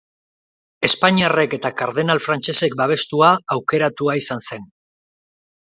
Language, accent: Basque, Erdialdekoa edo Nafarra (Gipuzkoa, Nafarroa)